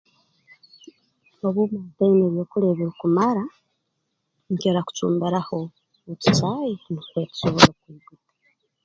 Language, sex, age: Tooro, female, 30-39